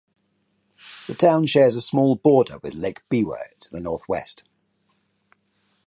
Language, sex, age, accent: English, male, 40-49, England English